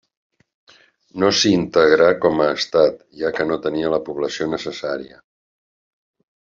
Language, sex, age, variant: Catalan, male, 60-69, Central